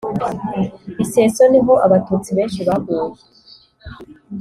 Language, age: Kinyarwanda, 19-29